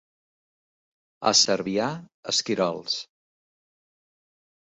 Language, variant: Catalan, Central